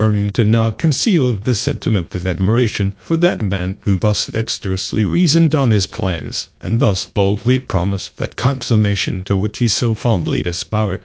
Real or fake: fake